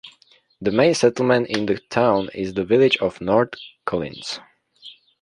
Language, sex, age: English, male, under 19